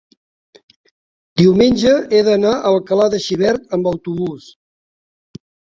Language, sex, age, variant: Catalan, male, 60-69, Septentrional